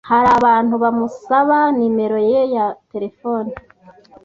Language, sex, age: Kinyarwanda, female, 19-29